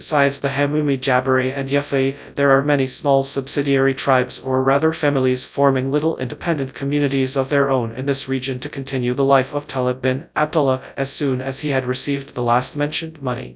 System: TTS, FastPitch